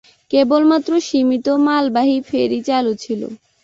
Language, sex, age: Bengali, female, 19-29